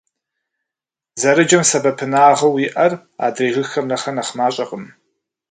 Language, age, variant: Kabardian, 30-39, Адыгэбзэ (Къэбэрдей, Кирил, псоми зэдай)